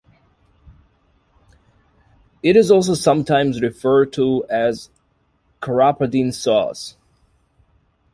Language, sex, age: English, male, 19-29